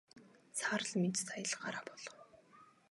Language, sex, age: Mongolian, female, 19-29